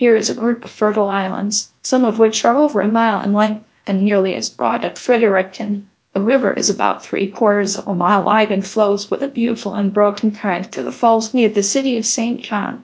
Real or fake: fake